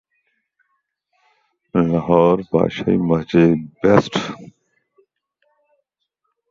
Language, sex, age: English, male, 50-59